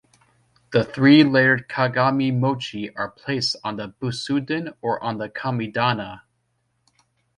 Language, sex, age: English, male, 19-29